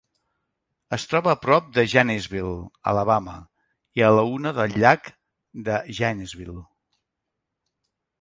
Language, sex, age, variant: Catalan, male, 60-69, Central